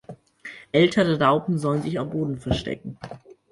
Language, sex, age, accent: German, male, under 19, Deutschland Deutsch